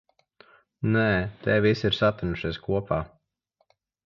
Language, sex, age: Latvian, male, 40-49